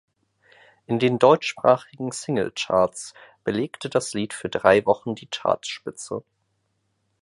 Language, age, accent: German, 19-29, Deutschland Deutsch